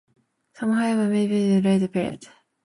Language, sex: English, female